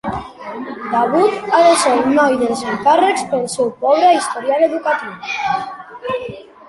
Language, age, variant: Catalan, under 19, Central